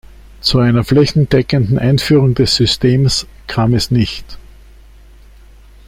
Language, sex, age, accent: German, male, 60-69, Österreichisches Deutsch